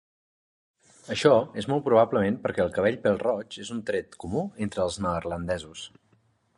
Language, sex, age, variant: Catalan, male, 30-39, Central